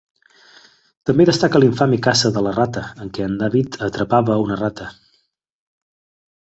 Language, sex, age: Catalan, male, 30-39